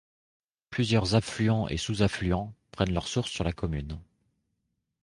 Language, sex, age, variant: French, male, 19-29, Français de métropole